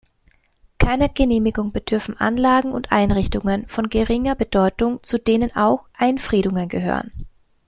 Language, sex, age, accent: German, female, 30-39, Österreichisches Deutsch